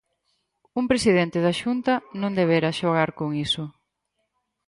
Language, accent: Galician, Normativo (estándar)